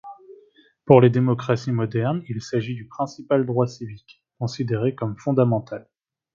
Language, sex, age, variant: French, male, 30-39, Français de métropole